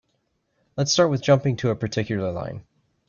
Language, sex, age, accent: English, male, 19-29, United States English